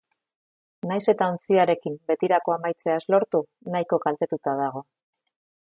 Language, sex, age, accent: Basque, female, 40-49, Mendebalekoa (Araba, Bizkaia, Gipuzkoako mendebaleko herri batzuk)